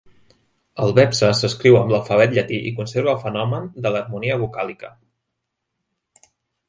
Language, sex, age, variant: Catalan, male, 30-39, Central